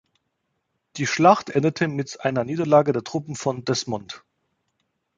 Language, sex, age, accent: German, male, 30-39, Deutschland Deutsch